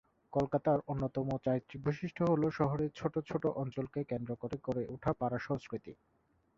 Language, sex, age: Bengali, male, 19-29